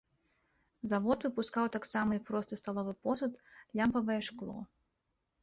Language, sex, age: Belarusian, female, 19-29